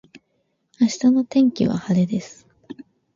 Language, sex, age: Japanese, female, 19-29